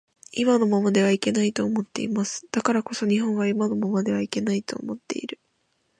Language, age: Japanese, under 19